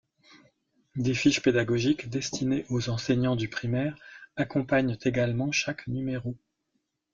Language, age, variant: French, 40-49, Français de métropole